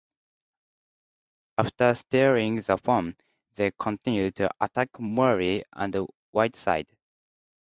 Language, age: English, 19-29